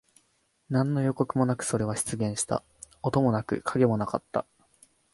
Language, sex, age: Japanese, male, 19-29